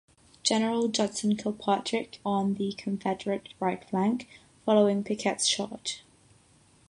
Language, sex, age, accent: English, female, 19-29, United States English; England English